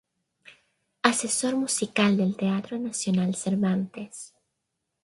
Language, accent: Spanish, América central